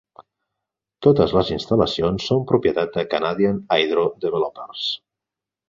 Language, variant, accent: Catalan, Central, Barceloní